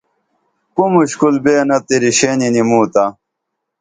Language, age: Dameli, 50-59